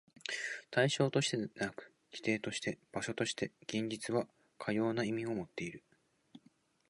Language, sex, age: Japanese, male, 19-29